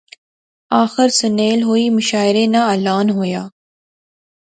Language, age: Pahari-Potwari, 19-29